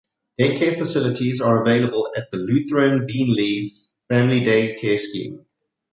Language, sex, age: English, male, 30-39